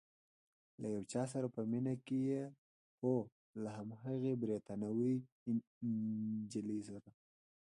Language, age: Pashto, 19-29